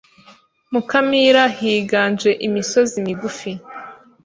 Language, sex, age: Kinyarwanda, female, 19-29